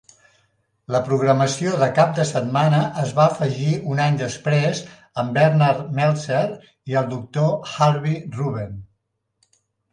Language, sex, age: Catalan, male, 60-69